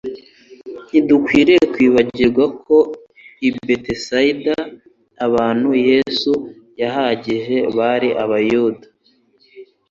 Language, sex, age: Kinyarwanda, male, 19-29